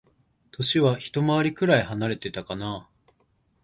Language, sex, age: Japanese, male, 19-29